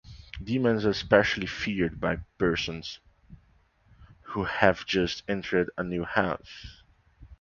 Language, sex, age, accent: English, male, 19-29, United States English